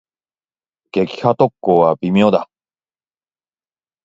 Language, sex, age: Japanese, male, 50-59